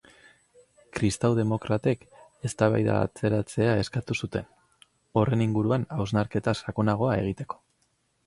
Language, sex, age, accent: Basque, male, 30-39, Mendebalekoa (Araba, Bizkaia, Gipuzkoako mendebaleko herri batzuk)